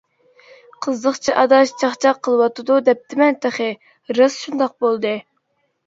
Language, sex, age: Uyghur, female, 30-39